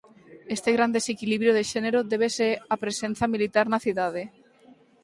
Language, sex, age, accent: Galician, female, 19-29, Atlántico (seseo e gheada)